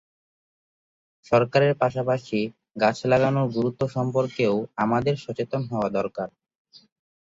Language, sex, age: Bengali, male, 19-29